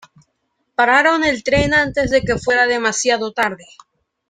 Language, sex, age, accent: Spanish, male, under 19, Caribe: Cuba, Venezuela, Puerto Rico, República Dominicana, Panamá, Colombia caribeña, México caribeño, Costa del golfo de México